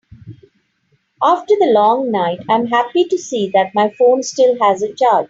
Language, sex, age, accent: English, female, 50-59, India and South Asia (India, Pakistan, Sri Lanka)